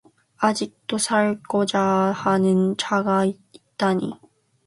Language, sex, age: Korean, female, 19-29